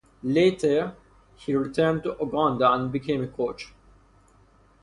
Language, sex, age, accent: English, male, 19-29, England English